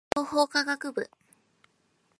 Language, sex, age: Japanese, female, 19-29